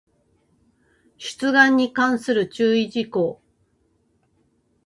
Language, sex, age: Japanese, female, 50-59